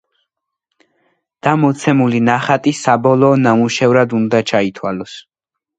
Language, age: Georgian, under 19